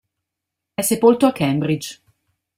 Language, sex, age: Italian, female, 40-49